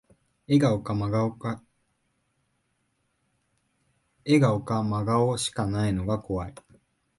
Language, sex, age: Japanese, male, 19-29